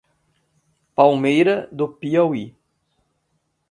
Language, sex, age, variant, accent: Portuguese, male, 30-39, Portuguese (Brasil), Gaucho